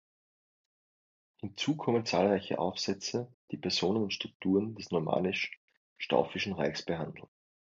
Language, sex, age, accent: German, male, 19-29, Österreichisches Deutsch